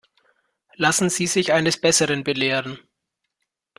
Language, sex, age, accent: German, male, 30-39, Deutschland Deutsch